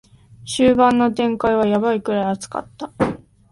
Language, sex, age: Japanese, female, 19-29